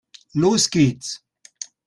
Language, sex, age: German, male, 60-69